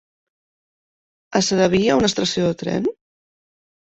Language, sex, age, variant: Catalan, female, 30-39, Central